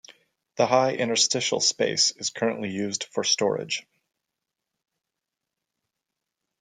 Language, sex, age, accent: English, male, 40-49, United States English